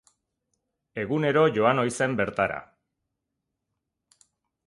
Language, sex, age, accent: Basque, male, 40-49, Mendebalekoa (Araba, Bizkaia, Gipuzkoako mendebaleko herri batzuk)